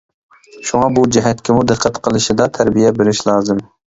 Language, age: Uyghur, 19-29